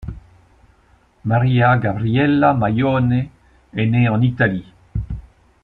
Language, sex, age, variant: French, male, 60-69, Français de métropole